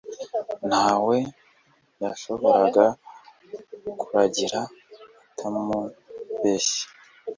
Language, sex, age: Kinyarwanda, male, 40-49